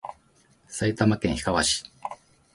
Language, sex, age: Japanese, male, 40-49